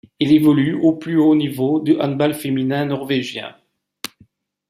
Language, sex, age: French, male, 50-59